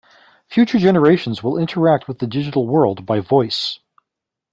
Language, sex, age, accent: English, male, 40-49, United States English